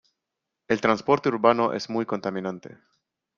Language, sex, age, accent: Spanish, male, 30-39, América central